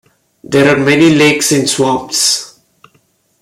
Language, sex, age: English, male, 19-29